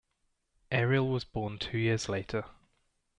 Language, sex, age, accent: English, male, 19-29, England English